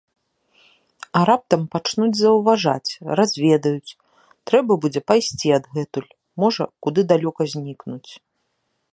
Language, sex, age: Belarusian, female, 30-39